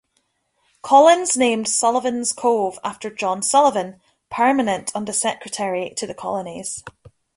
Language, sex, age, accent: English, female, 19-29, Scottish English